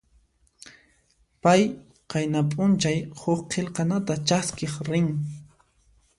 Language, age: Puno Quechua, 19-29